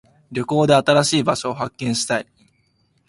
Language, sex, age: Japanese, male, under 19